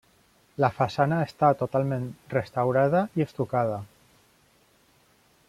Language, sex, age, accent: Catalan, male, 30-39, valencià